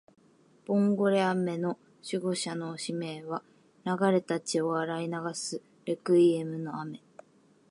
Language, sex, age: Japanese, female, 19-29